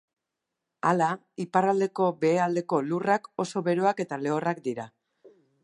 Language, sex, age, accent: Basque, female, 30-39, Mendebalekoa (Araba, Bizkaia, Gipuzkoako mendebaleko herri batzuk)